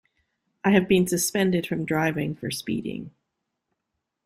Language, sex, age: English, female, 40-49